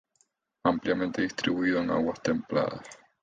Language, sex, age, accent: Spanish, male, 19-29, Caribe: Cuba, Venezuela, Puerto Rico, República Dominicana, Panamá, Colombia caribeña, México caribeño, Costa del golfo de México